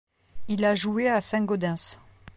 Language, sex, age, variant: French, female, 50-59, Français de métropole